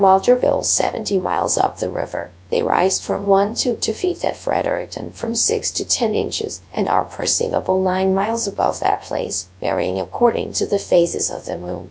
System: TTS, GradTTS